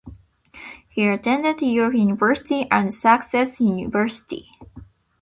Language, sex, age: English, female, 19-29